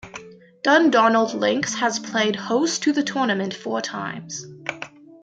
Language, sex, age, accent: English, female, under 19, Canadian English